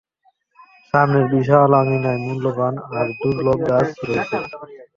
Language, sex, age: Bengali, male, 19-29